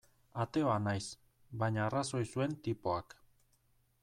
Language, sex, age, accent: Basque, male, 40-49, Erdialdekoa edo Nafarra (Gipuzkoa, Nafarroa)